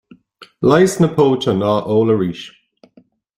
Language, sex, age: Irish, male, 30-39